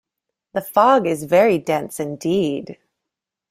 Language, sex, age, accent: English, female, 40-49, United States English